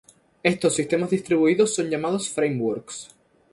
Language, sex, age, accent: Spanish, male, 19-29, España: Islas Canarias